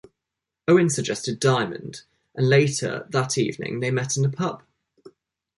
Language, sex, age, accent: English, male, 19-29, England English